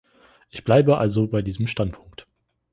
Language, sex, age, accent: German, male, 19-29, Deutschland Deutsch